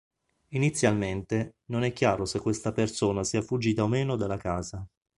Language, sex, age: Italian, male, 30-39